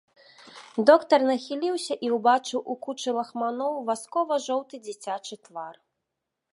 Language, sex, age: Belarusian, female, 30-39